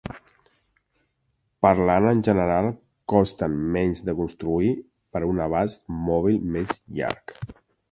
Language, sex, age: Catalan, male, 50-59